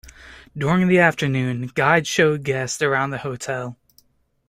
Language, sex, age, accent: English, male, 19-29, United States English